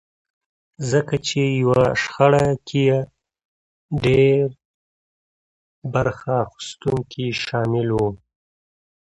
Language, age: Pashto, 30-39